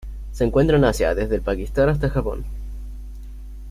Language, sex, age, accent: Spanish, male, under 19, Chileno: Chile, Cuyo